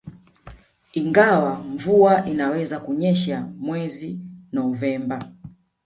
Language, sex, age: Swahili, female, 40-49